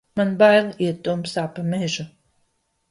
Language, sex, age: Latvian, female, 60-69